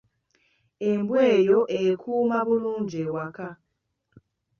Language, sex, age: Ganda, female, 19-29